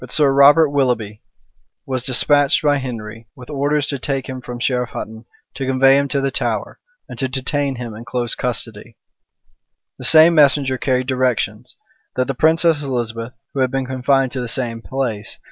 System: none